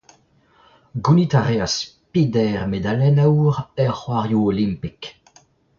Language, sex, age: Breton, male, 30-39